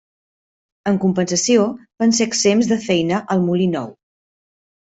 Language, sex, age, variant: Catalan, female, 50-59, Central